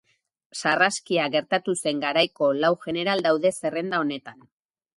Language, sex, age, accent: Basque, female, 50-59, Erdialdekoa edo Nafarra (Gipuzkoa, Nafarroa)